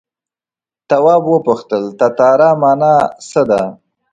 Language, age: Pashto, 19-29